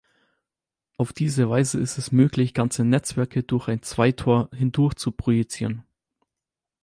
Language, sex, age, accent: German, male, 19-29, Deutschland Deutsch